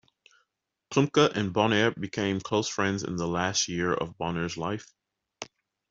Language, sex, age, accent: English, male, 30-39, United States English